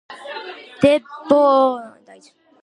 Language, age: Georgian, under 19